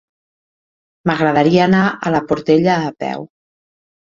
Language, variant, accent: Catalan, Nord-Occidental, Tortosí